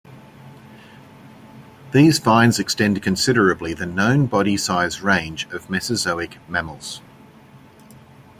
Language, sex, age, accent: English, male, 50-59, Australian English